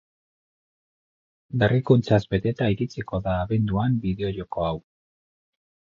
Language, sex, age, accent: Basque, male, 40-49, Mendebalekoa (Araba, Bizkaia, Gipuzkoako mendebaleko herri batzuk)